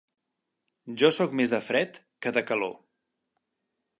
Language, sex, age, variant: Catalan, male, 40-49, Central